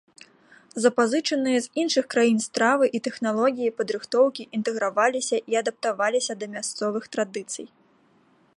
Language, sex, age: Belarusian, female, 19-29